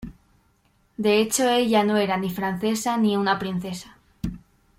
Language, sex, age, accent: Spanish, female, under 19, España: Norte peninsular (Asturias, Castilla y León, Cantabria, País Vasco, Navarra, Aragón, La Rioja, Guadalajara, Cuenca)